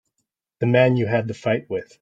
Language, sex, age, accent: English, male, 30-39, United States English